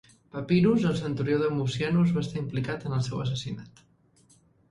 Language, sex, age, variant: Catalan, female, 30-39, Central